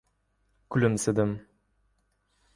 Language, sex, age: Uzbek, male, 19-29